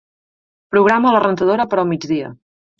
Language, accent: Catalan, Empordanès